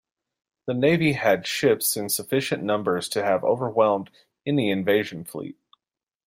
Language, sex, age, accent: English, male, 40-49, United States English